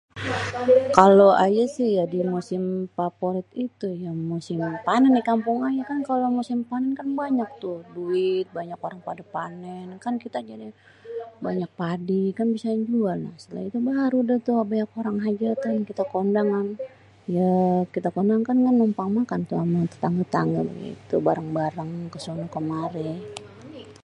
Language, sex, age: Betawi, male, 40-49